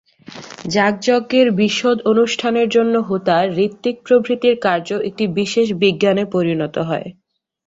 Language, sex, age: Bengali, female, 19-29